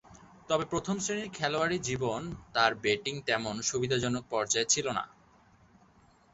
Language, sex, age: Bengali, male, 19-29